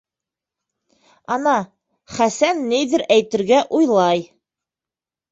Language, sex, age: Bashkir, female, 30-39